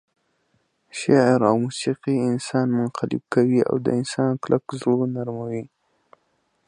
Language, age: Pashto, under 19